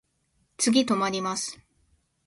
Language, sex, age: Japanese, female, 19-29